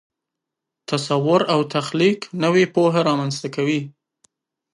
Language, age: Pashto, 19-29